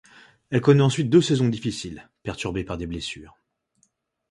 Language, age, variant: French, 30-39, Français de métropole